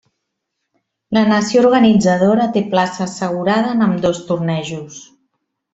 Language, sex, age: Catalan, female, 40-49